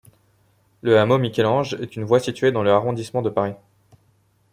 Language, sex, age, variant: French, male, 19-29, Français de métropole